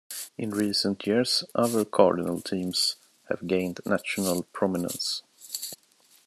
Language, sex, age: English, male, 30-39